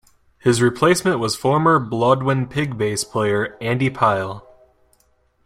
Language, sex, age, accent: English, male, 19-29, United States English